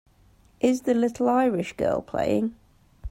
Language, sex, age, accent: English, female, 30-39, England English